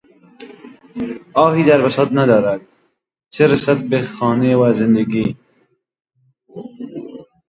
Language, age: Persian, 19-29